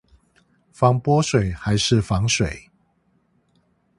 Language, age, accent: Chinese, 50-59, 出生地：臺北市